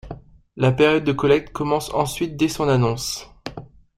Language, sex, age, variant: French, male, 19-29, Français de métropole